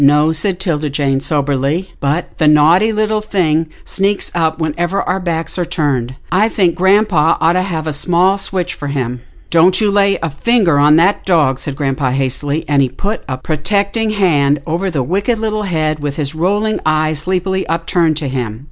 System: none